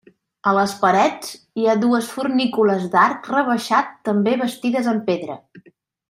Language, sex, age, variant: Catalan, female, 40-49, Central